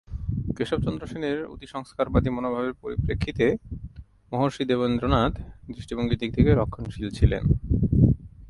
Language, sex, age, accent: Bengali, male, 19-29, Native